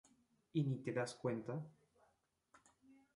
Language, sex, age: Spanish, male, 19-29